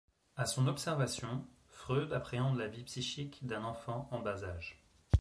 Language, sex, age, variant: French, male, 30-39, Français de métropole